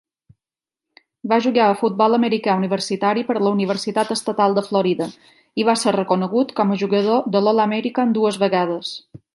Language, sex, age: Catalan, female, 40-49